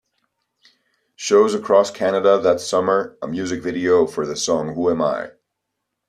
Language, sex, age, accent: English, male, 30-39, United States English